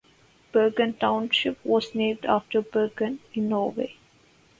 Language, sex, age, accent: English, female, 19-29, India and South Asia (India, Pakistan, Sri Lanka)